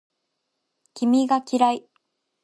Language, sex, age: Japanese, female, 19-29